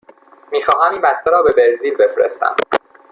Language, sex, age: Persian, male, 19-29